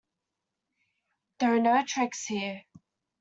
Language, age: English, under 19